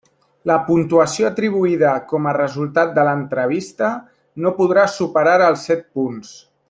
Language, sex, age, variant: Catalan, male, 30-39, Central